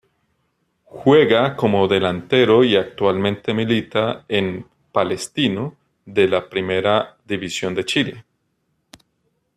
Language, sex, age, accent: Spanish, male, 40-49, Andino-Pacífico: Colombia, Perú, Ecuador, oeste de Bolivia y Venezuela andina